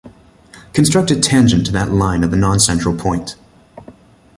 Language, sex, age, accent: English, male, 19-29, United States English